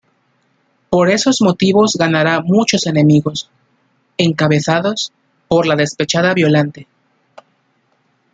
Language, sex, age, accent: Spanish, male, 19-29, México